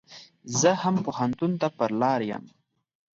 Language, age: Pashto, 19-29